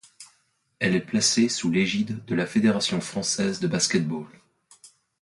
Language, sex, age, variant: French, male, 30-39, Français de métropole